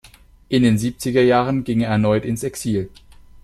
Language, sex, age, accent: German, male, 19-29, Deutschland Deutsch